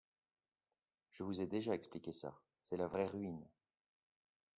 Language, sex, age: French, male, 40-49